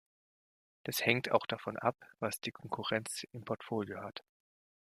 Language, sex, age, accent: German, male, 19-29, Deutschland Deutsch